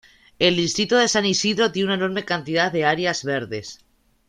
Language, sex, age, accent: Spanish, male, 30-39, España: Centro-Sur peninsular (Madrid, Toledo, Castilla-La Mancha)